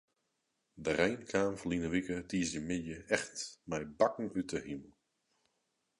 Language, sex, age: Western Frisian, male, 30-39